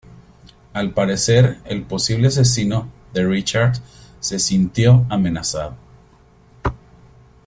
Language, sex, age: Spanish, male, 30-39